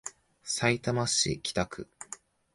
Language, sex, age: Japanese, male, 19-29